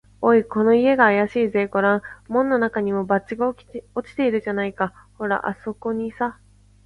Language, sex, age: Japanese, female, 19-29